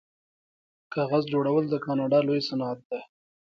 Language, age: Pashto, 30-39